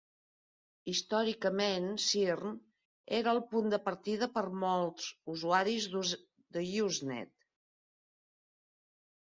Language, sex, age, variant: Catalan, female, 60-69, Central